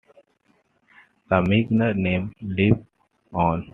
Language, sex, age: English, male, 19-29